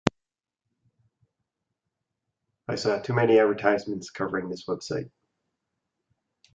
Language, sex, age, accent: English, male, 40-49, United States English